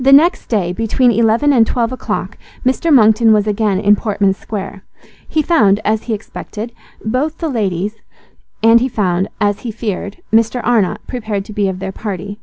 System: none